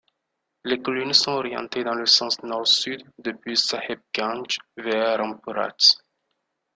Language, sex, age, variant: French, male, 30-39, Français d'Afrique subsaharienne et des îles africaines